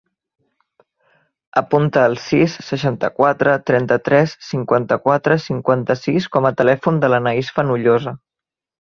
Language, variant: Catalan, Central